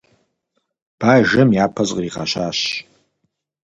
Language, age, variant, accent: Kabardian, 40-49, Адыгэбзэ (Къэбэрдей, Кирил, псоми зэдай), Джылэхъстэней (Gilahsteney)